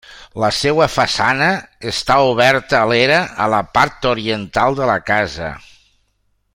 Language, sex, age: Catalan, male, 60-69